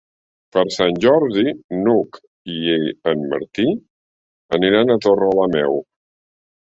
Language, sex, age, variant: Catalan, male, 60-69, Central